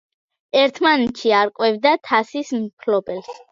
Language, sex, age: Georgian, female, under 19